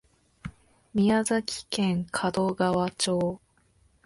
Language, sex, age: Japanese, female, 19-29